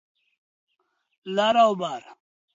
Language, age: Pashto, 50-59